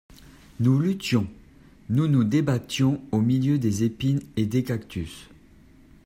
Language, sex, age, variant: French, male, 19-29, Français de métropole